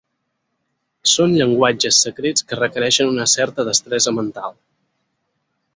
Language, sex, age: Catalan, male, 19-29